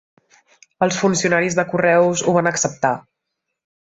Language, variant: Catalan, Central